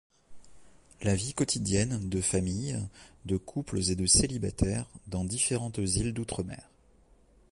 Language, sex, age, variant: French, male, 40-49, Français de métropole